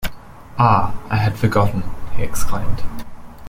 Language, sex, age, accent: English, male, under 19, New Zealand English